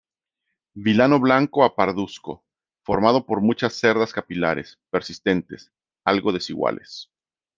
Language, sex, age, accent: Spanish, male, 40-49, México